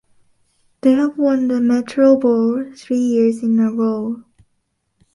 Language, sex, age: English, female, 19-29